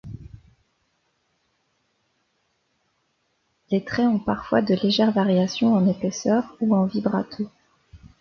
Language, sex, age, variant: French, female, 30-39, Français de métropole